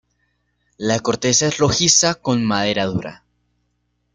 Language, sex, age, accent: Spanish, male, 19-29, Andino-Pacífico: Colombia, Perú, Ecuador, oeste de Bolivia y Venezuela andina